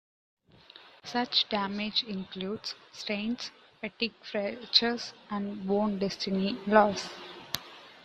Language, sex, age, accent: English, female, 19-29, United States English